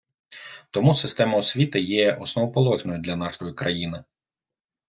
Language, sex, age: Ukrainian, male, 30-39